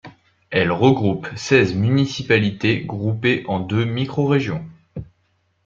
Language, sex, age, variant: French, male, 19-29, Français de métropole